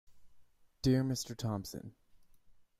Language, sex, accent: English, male, United States English